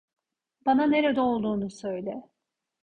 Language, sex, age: Turkish, female, 40-49